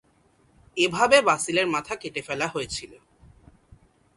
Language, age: Bengali, 19-29